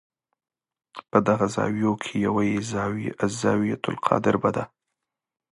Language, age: Pashto, 19-29